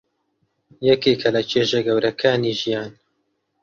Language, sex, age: Central Kurdish, male, under 19